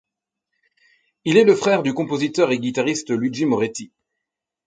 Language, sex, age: French, male, 30-39